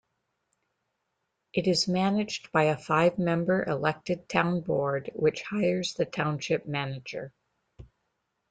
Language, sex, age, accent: English, female, 50-59, United States English